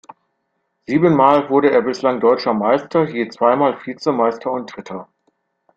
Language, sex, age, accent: German, male, 50-59, Deutschland Deutsch